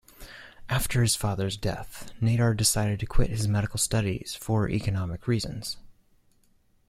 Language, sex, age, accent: English, male, 19-29, United States English